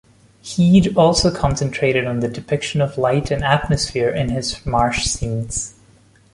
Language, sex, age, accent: English, male, 30-39, India and South Asia (India, Pakistan, Sri Lanka)